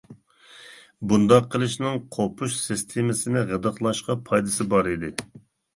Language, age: Uyghur, 40-49